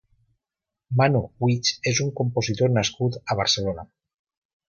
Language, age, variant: Catalan, 50-59, Valencià meridional